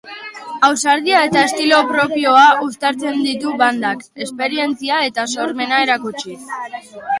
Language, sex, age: Basque, female, under 19